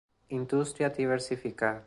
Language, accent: Spanish, Andino-Pacífico: Colombia, Perú, Ecuador, oeste de Bolivia y Venezuela andina